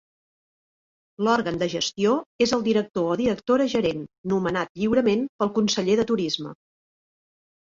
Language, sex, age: Catalan, female, 40-49